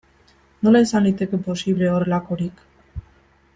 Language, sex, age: Basque, female, 19-29